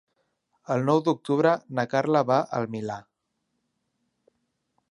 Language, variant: Catalan, Central